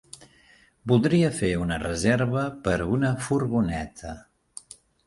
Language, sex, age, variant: Catalan, male, 50-59, Central